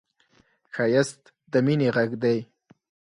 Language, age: Pashto, 19-29